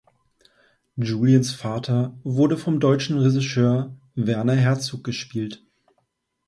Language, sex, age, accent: German, male, 30-39, Deutschland Deutsch